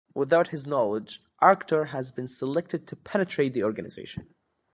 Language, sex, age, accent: English, male, 19-29, England English